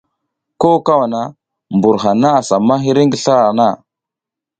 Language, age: South Giziga, 30-39